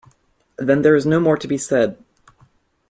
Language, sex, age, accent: English, male, 19-29, United States English